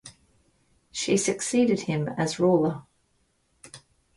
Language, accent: English, Australian English